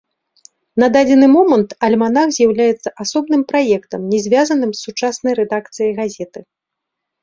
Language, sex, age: Belarusian, female, 40-49